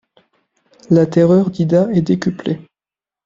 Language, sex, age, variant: French, male, 19-29, Français de métropole